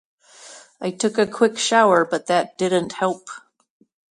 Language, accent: English, United States English